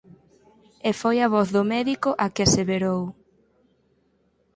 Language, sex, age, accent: Galician, female, 19-29, Normativo (estándar)